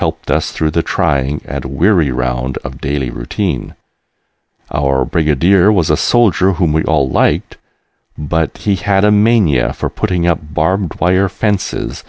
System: none